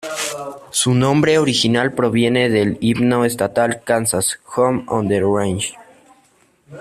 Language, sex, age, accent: Spanish, male, under 19, México